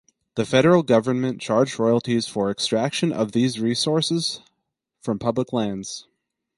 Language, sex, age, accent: English, male, 30-39, United States English